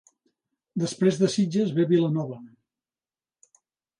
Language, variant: Catalan, Central